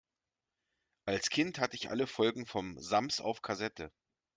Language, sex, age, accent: German, male, 40-49, Deutschland Deutsch